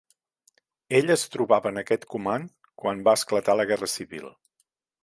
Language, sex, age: Catalan, male, 50-59